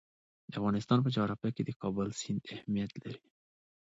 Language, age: Pashto, 19-29